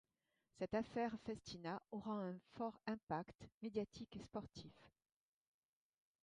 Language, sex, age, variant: French, female, 60-69, Français de métropole